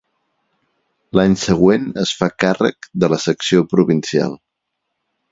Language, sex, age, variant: Catalan, male, 40-49, Central